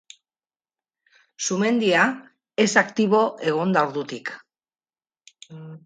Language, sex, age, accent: Basque, female, 50-59, Mendebalekoa (Araba, Bizkaia, Gipuzkoako mendebaleko herri batzuk)